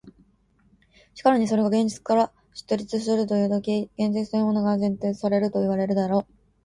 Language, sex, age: Japanese, female, 19-29